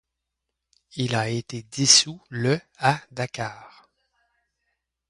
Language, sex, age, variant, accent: French, male, 50-59, Français d'Amérique du Nord, Français du Canada